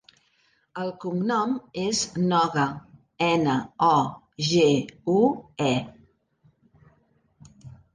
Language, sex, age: Catalan, female, 60-69